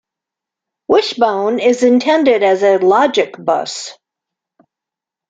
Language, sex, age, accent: English, female, 50-59, United States English